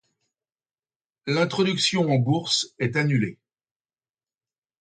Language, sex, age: French, male, 70-79